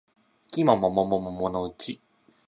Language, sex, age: Japanese, male, 19-29